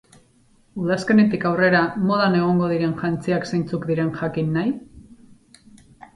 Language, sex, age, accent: Basque, female, 40-49, Erdialdekoa edo Nafarra (Gipuzkoa, Nafarroa)